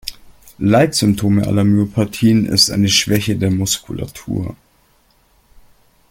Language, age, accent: German, 30-39, Österreichisches Deutsch